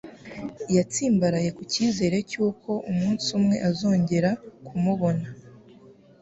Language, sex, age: Kinyarwanda, female, under 19